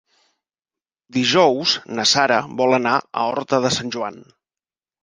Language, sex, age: Catalan, male, 40-49